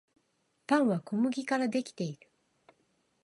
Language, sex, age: Japanese, female, 50-59